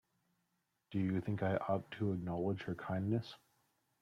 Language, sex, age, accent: English, male, 30-39, United States English